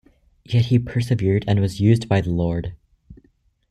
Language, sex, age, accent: English, male, under 19, United States English